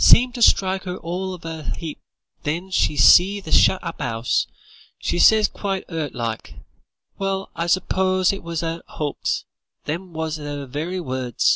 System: none